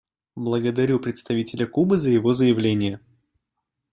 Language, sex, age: Russian, male, 19-29